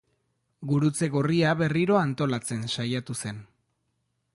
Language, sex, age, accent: Basque, male, 30-39, Erdialdekoa edo Nafarra (Gipuzkoa, Nafarroa)